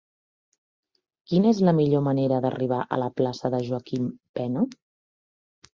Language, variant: Catalan, Central